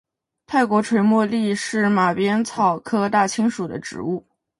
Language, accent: Chinese, 出生地：江苏省